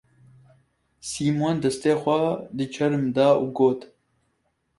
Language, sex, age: Kurdish, male, 19-29